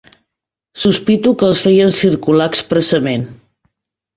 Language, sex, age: Catalan, female, 40-49